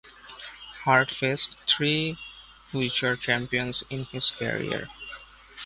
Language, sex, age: English, male, 19-29